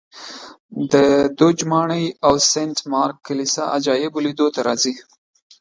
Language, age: Pashto, 19-29